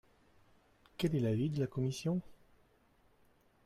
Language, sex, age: French, male, 60-69